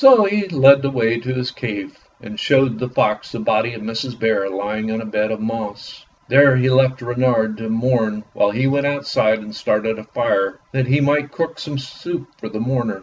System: none